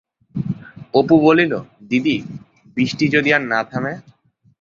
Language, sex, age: Bengali, male, 19-29